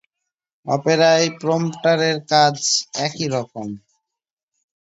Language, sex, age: Bengali, male, 30-39